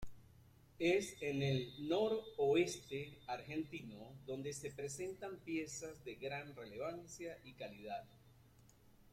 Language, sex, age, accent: Spanish, male, 50-59, Caribe: Cuba, Venezuela, Puerto Rico, República Dominicana, Panamá, Colombia caribeña, México caribeño, Costa del golfo de México